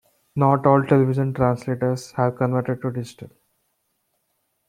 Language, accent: English, India and South Asia (India, Pakistan, Sri Lanka)